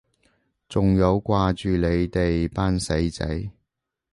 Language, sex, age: Cantonese, male, 30-39